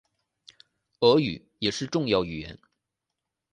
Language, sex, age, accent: Chinese, male, 19-29, 出生地：山东省